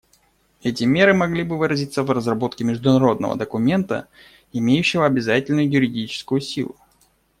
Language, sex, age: Russian, male, 40-49